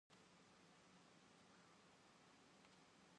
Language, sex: Indonesian, female